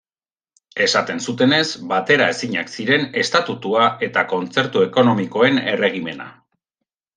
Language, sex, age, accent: Basque, male, 50-59, Erdialdekoa edo Nafarra (Gipuzkoa, Nafarroa)